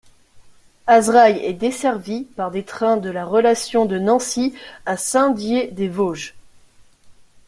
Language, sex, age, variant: French, female, 19-29, Français de métropole